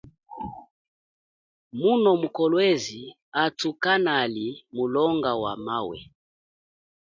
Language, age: Chokwe, 30-39